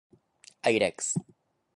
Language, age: Japanese, 19-29